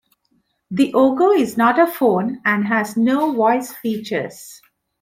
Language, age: English, 50-59